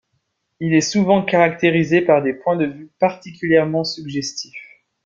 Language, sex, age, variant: French, male, 19-29, Français de métropole